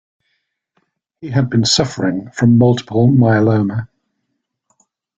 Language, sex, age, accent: English, male, 60-69, England English